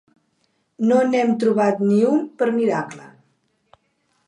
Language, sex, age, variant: Catalan, female, 70-79, Central